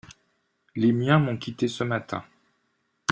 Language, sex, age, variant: French, male, 50-59, Français de métropole